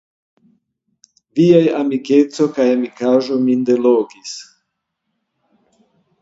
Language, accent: Esperanto, Internacia